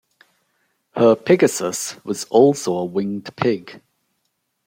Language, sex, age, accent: English, male, 40-49, England English